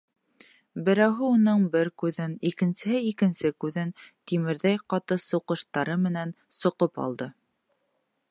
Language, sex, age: Bashkir, female, 19-29